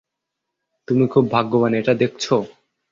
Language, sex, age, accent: Bengali, male, under 19, শুদ্ধ